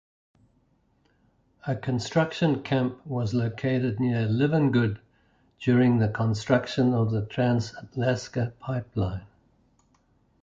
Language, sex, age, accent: English, male, 70-79, Southern African (South Africa, Zimbabwe, Namibia)